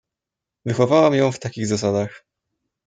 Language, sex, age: Polish, male, 19-29